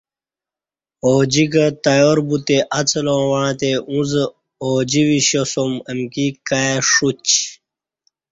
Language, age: Kati, 19-29